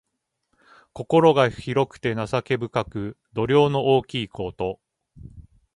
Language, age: Japanese, 50-59